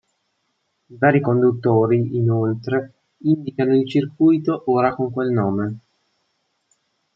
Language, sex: Italian, male